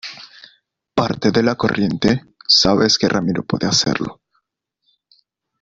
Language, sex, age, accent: Spanish, male, 19-29, América central